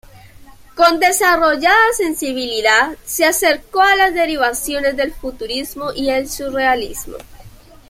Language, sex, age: Spanish, female, 19-29